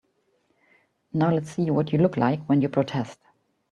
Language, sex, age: English, female, 50-59